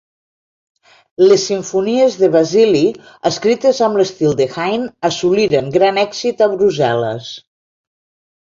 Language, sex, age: Catalan, female, 60-69